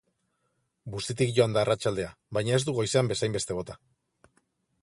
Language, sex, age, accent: Basque, male, 40-49, Mendebalekoa (Araba, Bizkaia, Gipuzkoako mendebaleko herri batzuk)